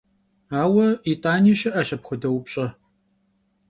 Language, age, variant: Kabardian, 40-49, Адыгэбзэ (Къэбэрдей, Кирил, псоми зэдай)